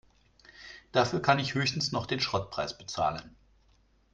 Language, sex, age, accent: German, male, 30-39, Deutschland Deutsch